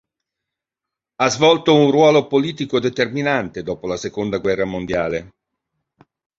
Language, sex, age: Italian, male, 60-69